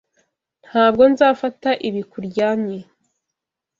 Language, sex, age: Kinyarwanda, female, 19-29